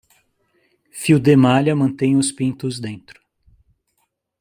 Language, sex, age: Portuguese, male, 40-49